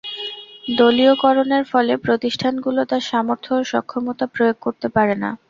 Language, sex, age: Bengali, female, 19-29